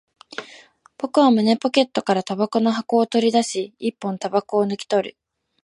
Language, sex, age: Japanese, female, 19-29